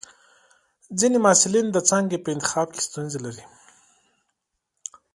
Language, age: Pashto, 30-39